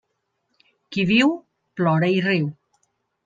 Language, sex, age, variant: Catalan, female, 50-59, Central